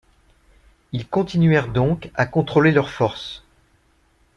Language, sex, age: French, male, 50-59